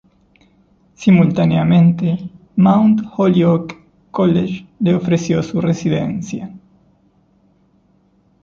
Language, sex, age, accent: Spanish, male, 30-39, Rioplatense: Argentina, Uruguay, este de Bolivia, Paraguay